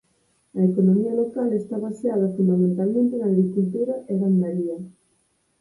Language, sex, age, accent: Galician, female, 30-39, Normativo (estándar)